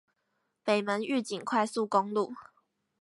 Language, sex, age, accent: Chinese, female, 19-29, 出生地：臺北市